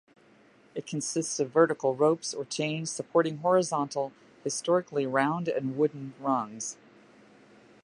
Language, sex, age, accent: English, female, 60-69, United States English